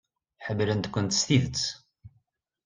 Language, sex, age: Kabyle, male, 40-49